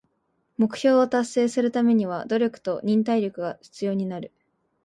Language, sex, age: Japanese, female, 19-29